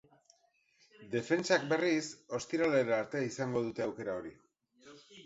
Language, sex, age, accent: Basque, male, 50-59, Erdialdekoa edo Nafarra (Gipuzkoa, Nafarroa)